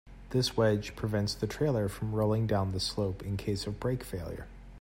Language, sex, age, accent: English, male, 30-39, United States English